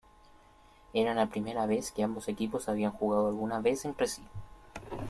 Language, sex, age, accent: Spanish, male, 19-29, Chileno: Chile, Cuyo